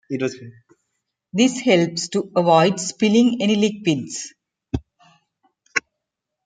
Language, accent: English, India and South Asia (India, Pakistan, Sri Lanka)